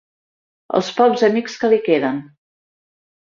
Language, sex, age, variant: Catalan, female, 50-59, Central